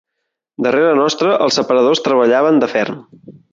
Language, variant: Catalan, Central